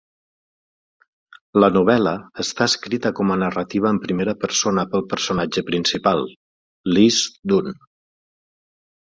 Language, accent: Catalan, central; nord-occidental